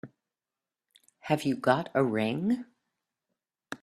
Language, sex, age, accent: English, female, 70-79, United States English